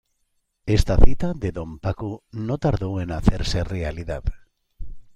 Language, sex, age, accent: Spanish, male, 50-59, España: Centro-Sur peninsular (Madrid, Toledo, Castilla-La Mancha)